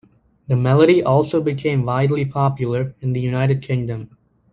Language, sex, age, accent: English, male, under 19, United States English